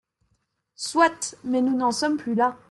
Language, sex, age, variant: French, female, 19-29, Français de métropole